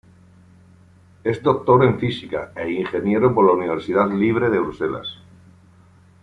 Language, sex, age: Spanish, male, 50-59